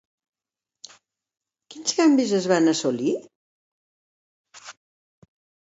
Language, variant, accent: Catalan, Central, nord-occidental